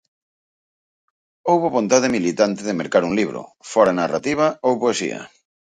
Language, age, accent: Galician, 40-49, Central (gheada)